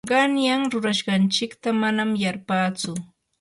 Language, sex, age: Yanahuanca Pasco Quechua, female, 30-39